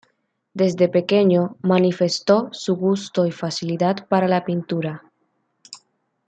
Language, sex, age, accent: Spanish, female, 19-29, América central